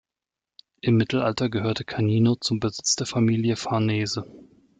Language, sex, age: German, male, 30-39